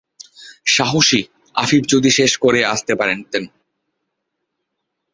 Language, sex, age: Bengali, male, 19-29